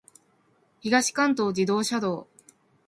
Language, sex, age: Japanese, female, 19-29